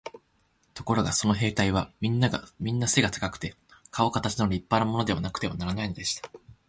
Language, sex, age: Japanese, male, 19-29